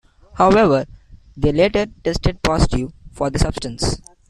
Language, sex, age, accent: English, male, 19-29, India and South Asia (India, Pakistan, Sri Lanka)